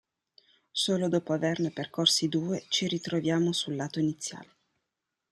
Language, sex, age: Italian, female, 30-39